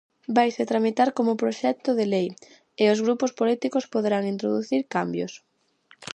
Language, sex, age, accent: Galician, female, under 19, Central (gheada)